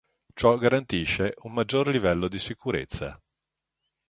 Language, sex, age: Italian, male, 50-59